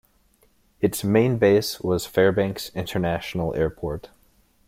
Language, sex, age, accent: English, male, 19-29, United States English